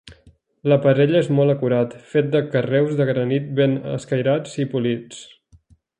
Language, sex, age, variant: Catalan, male, 30-39, Central